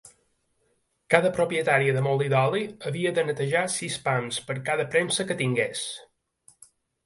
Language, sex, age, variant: Catalan, male, 30-39, Balear